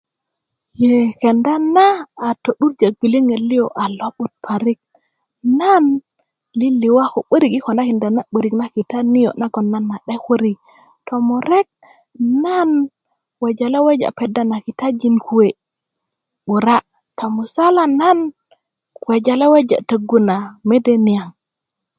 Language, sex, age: Kuku, female, 30-39